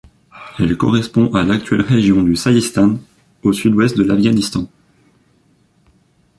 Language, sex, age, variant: French, male, under 19, Français de métropole